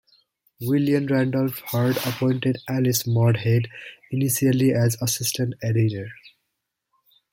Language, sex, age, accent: English, male, 19-29, United States English